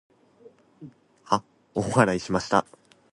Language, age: Japanese, 19-29